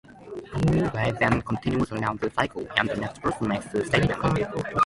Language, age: English, 19-29